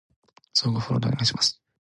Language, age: Japanese, 19-29